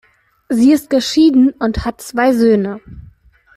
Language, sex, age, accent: German, female, 30-39, Deutschland Deutsch